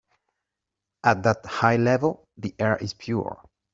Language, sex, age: English, male, 30-39